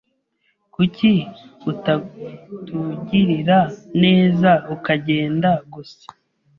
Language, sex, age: Kinyarwanda, male, 30-39